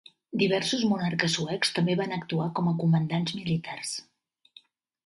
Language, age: Catalan, 60-69